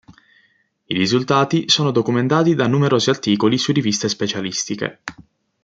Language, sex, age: Italian, male, 19-29